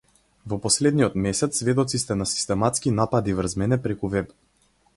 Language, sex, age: Macedonian, male, 19-29